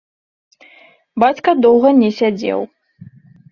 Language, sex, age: Belarusian, female, 19-29